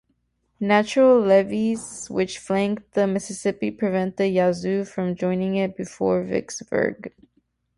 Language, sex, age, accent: English, female, 19-29, United States English